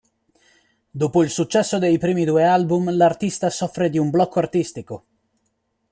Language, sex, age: Italian, male, 19-29